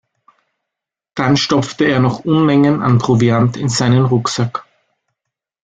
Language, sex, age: German, male, 30-39